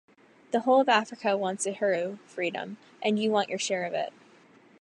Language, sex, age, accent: English, female, under 19, United States English